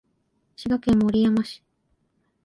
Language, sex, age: Japanese, female, 19-29